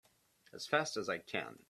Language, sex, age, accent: English, male, 70-79, United States English